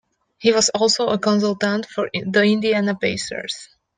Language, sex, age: English, female, 19-29